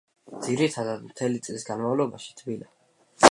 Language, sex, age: Georgian, male, under 19